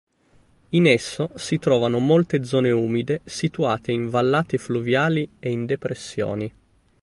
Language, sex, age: Italian, male, 19-29